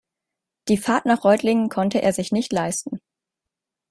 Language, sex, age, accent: German, female, 19-29, Deutschland Deutsch